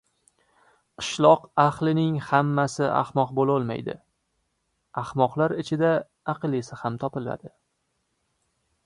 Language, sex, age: Uzbek, male, 19-29